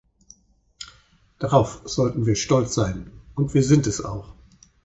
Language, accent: German, Deutschland Deutsch